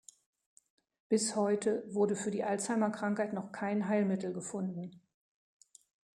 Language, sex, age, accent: German, female, 60-69, Deutschland Deutsch